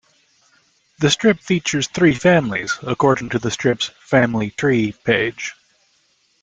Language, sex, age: English, male, 40-49